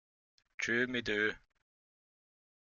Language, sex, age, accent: German, male, 30-39, Österreichisches Deutsch